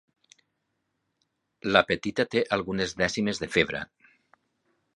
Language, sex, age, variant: Catalan, male, 50-59, Septentrional